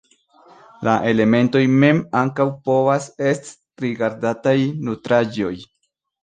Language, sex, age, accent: Esperanto, male, 19-29, Internacia